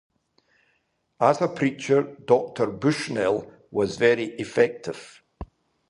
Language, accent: English, Scottish English